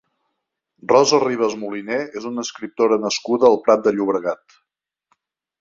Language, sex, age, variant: Catalan, male, 50-59, Nord-Occidental